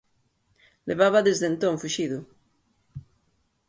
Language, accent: Galician, Atlántico (seseo e gheada)